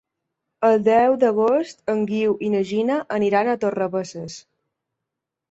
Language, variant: Catalan, Balear